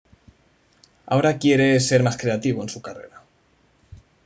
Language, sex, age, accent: Spanish, male, 19-29, España: Norte peninsular (Asturias, Castilla y León, Cantabria, País Vasco, Navarra, Aragón, La Rioja, Guadalajara, Cuenca)